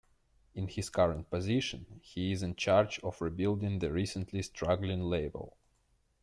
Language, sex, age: English, male, 19-29